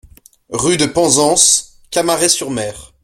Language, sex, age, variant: French, male, 19-29, Français de métropole